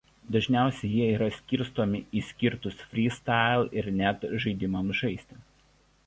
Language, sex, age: Lithuanian, male, 30-39